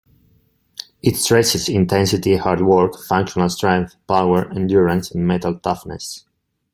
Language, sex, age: English, male, 30-39